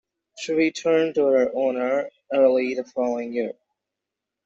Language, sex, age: English, male, under 19